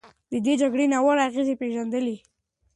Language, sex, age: Pashto, male, 19-29